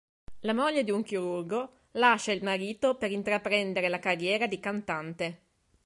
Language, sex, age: Italian, female, 30-39